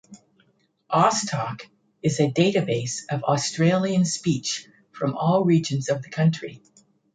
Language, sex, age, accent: English, female, 60-69, Canadian English